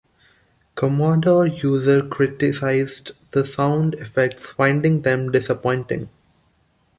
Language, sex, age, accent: English, male, 19-29, India and South Asia (India, Pakistan, Sri Lanka)